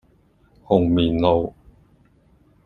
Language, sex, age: Cantonese, male, 50-59